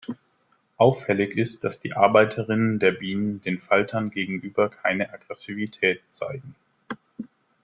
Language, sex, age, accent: German, male, 30-39, Deutschland Deutsch